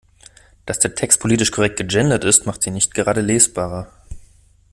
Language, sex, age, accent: German, male, 30-39, Deutschland Deutsch